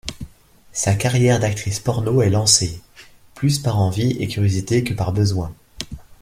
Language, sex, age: French, male, 40-49